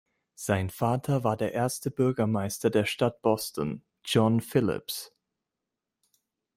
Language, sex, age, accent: German, male, 19-29, Deutschland Deutsch